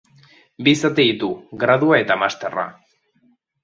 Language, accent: Basque, Erdialdekoa edo Nafarra (Gipuzkoa, Nafarroa)